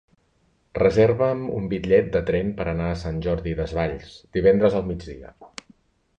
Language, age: Catalan, 40-49